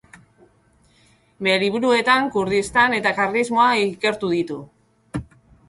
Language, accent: Basque, Mendebalekoa (Araba, Bizkaia, Gipuzkoako mendebaleko herri batzuk)